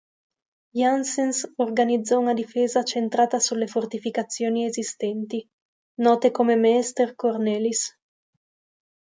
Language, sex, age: Italian, female, 19-29